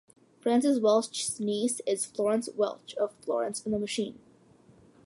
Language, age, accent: English, under 19, United States English